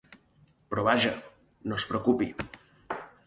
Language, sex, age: Catalan, male, 40-49